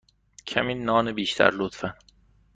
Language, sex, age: Persian, male, 19-29